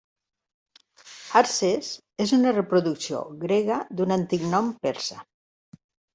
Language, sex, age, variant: Catalan, female, 60-69, Nord-Occidental